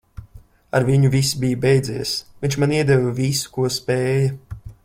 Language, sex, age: Latvian, male, 19-29